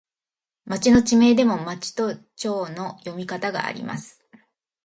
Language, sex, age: Japanese, female, 40-49